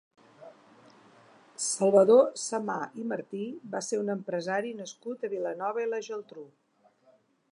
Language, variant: Catalan, Central